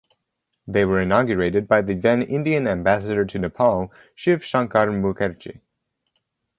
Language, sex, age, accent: English, male, 19-29, United States English